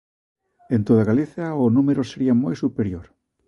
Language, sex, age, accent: Galician, male, 50-59, Normativo (estándar)